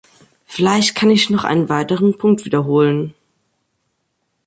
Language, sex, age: German, male, under 19